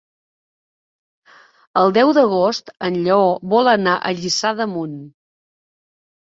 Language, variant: Catalan, Septentrional